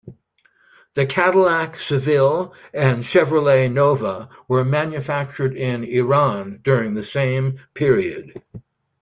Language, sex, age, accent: English, male, 60-69, United States English